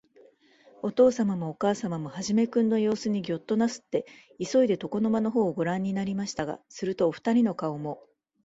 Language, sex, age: Japanese, female, 40-49